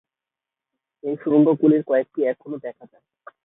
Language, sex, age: Bengali, male, 19-29